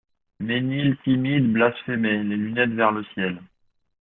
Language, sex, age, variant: French, male, 30-39, Français de métropole